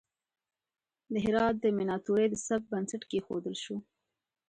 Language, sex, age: Pashto, female, 19-29